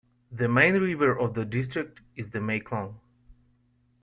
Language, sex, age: English, male, 30-39